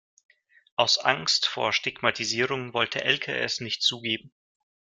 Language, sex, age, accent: German, male, 19-29, Russisch Deutsch